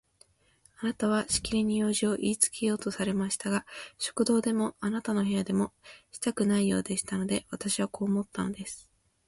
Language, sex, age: Japanese, female, 19-29